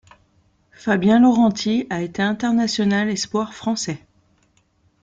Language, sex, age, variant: French, female, 30-39, Français de métropole